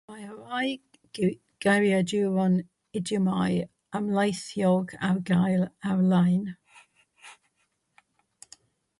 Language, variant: Welsh, South-Western Welsh